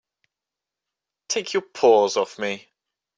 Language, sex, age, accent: English, male, 19-29, England English